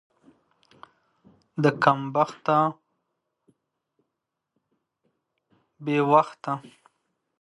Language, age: Pashto, 30-39